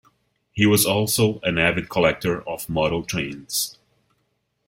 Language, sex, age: English, male, 30-39